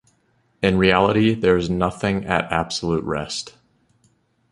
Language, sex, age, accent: English, male, 19-29, United States English